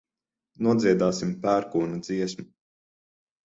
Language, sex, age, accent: Latvian, male, 30-39, Riga; Dzimtā valoda; nav